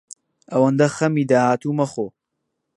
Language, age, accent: Central Kurdish, under 19, سۆرانی